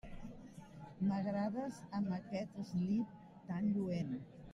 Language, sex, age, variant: Catalan, female, 70-79, Central